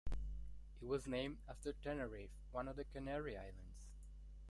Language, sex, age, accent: English, male, 19-29, United States English